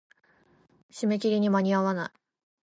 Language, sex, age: Japanese, female, 19-29